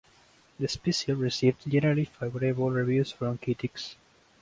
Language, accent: English, England English